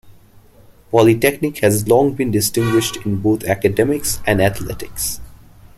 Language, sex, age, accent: English, male, 19-29, India and South Asia (India, Pakistan, Sri Lanka)